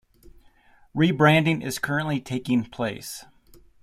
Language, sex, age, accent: English, male, 40-49, United States English